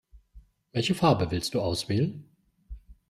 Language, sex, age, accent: German, male, 40-49, Deutschland Deutsch